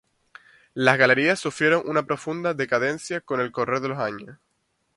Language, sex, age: Spanish, male, 19-29